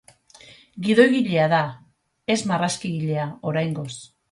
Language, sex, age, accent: Basque, female, 40-49, Mendebalekoa (Araba, Bizkaia, Gipuzkoako mendebaleko herri batzuk)